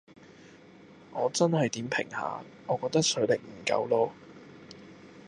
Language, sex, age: Cantonese, male, 19-29